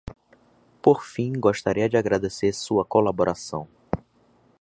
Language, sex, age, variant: Portuguese, male, 19-29, Portuguese (Brasil)